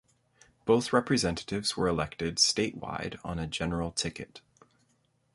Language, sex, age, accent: English, male, 30-39, Canadian English